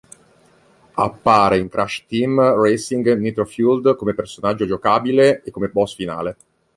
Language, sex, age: Italian, male, 30-39